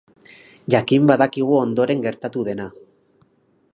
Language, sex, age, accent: Basque, male, 30-39, Mendebalekoa (Araba, Bizkaia, Gipuzkoako mendebaleko herri batzuk)